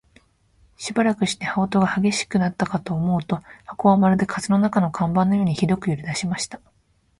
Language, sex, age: Japanese, female, 19-29